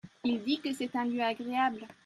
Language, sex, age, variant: French, female, 30-39, Français de métropole